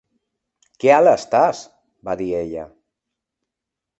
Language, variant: Catalan, Central